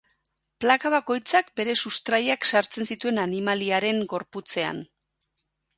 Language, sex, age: Basque, female, 40-49